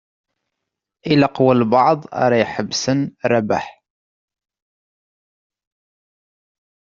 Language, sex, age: Kabyle, male, 19-29